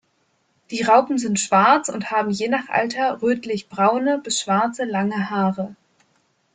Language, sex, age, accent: German, female, 19-29, Deutschland Deutsch